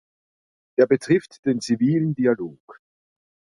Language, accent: German, Österreichisches Deutsch